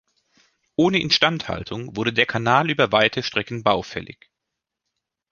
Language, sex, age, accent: German, male, 30-39, Deutschland Deutsch